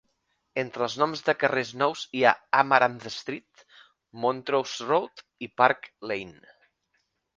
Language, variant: Catalan, Central